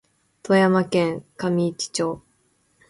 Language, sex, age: Japanese, female, 19-29